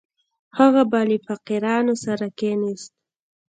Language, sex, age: Pashto, female, 19-29